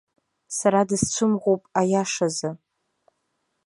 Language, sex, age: Abkhazian, female, under 19